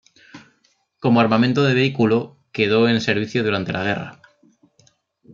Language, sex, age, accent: Spanish, male, 19-29, España: Norte peninsular (Asturias, Castilla y León, Cantabria, País Vasco, Navarra, Aragón, La Rioja, Guadalajara, Cuenca)